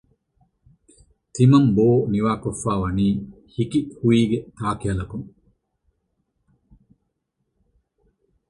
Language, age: Divehi, 50-59